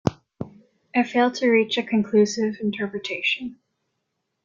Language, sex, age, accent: English, female, 19-29, Canadian English